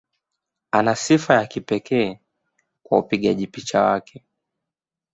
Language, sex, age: Swahili, male, 19-29